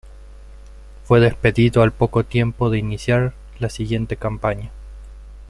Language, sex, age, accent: Spanish, male, 30-39, Rioplatense: Argentina, Uruguay, este de Bolivia, Paraguay